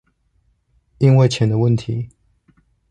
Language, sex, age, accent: Chinese, male, 19-29, 出生地：彰化縣